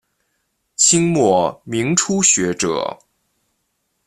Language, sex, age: Chinese, male, 19-29